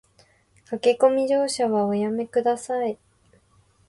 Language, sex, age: Japanese, female, under 19